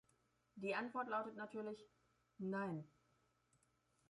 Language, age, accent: German, 30-39, Deutschland Deutsch